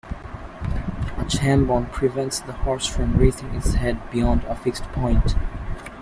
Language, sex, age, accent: English, male, under 19, United States English